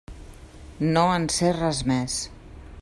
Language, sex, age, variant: Catalan, female, 50-59, Central